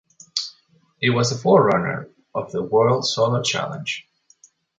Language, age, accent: English, 30-39, Canadian English